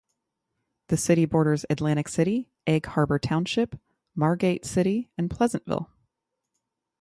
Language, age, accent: English, 30-39, United States English